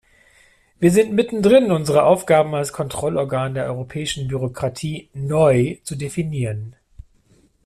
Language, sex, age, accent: German, male, 40-49, Deutschland Deutsch